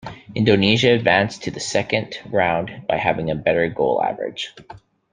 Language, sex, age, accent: English, male, 30-39, Canadian English